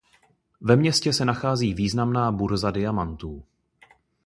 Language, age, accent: Czech, 19-29, pražský